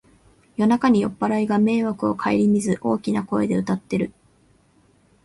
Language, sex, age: Japanese, female, 19-29